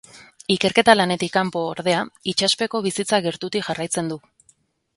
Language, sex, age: Basque, female, 30-39